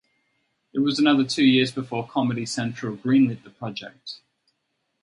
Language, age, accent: English, 30-39, Australian English